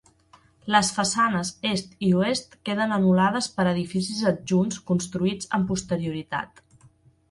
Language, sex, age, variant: Catalan, female, 30-39, Central